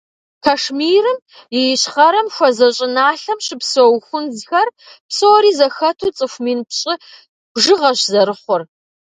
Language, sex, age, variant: Kabardian, female, 30-39, Адыгэбзэ (Къэбэрдей, Кирил, псоми зэдай)